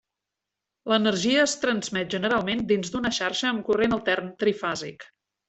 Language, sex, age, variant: Catalan, female, 40-49, Central